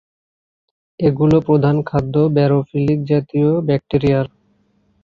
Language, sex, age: Bengali, male, 19-29